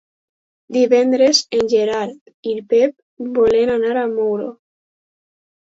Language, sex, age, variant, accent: Catalan, female, under 19, Alacantí, valencià